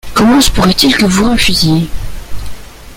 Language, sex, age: French, male, under 19